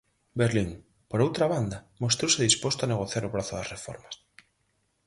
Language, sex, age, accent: Galician, female, 19-29, Atlántico (seseo e gheada)